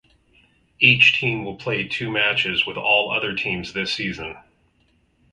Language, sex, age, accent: English, male, 40-49, United States English